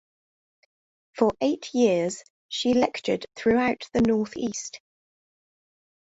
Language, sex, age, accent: English, female, 30-39, England English